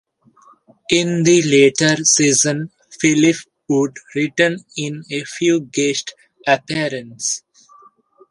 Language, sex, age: English, male, 19-29